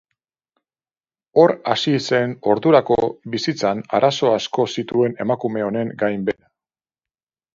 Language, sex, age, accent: Basque, male, 40-49, Mendebalekoa (Araba, Bizkaia, Gipuzkoako mendebaleko herri batzuk)